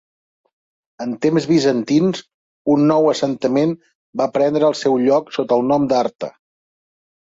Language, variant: Catalan, Central